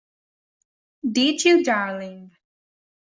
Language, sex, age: English, female, 19-29